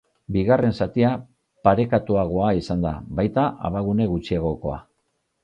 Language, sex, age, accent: Basque, male, 50-59, Mendebalekoa (Araba, Bizkaia, Gipuzkoako mendebaleko herri batzuk)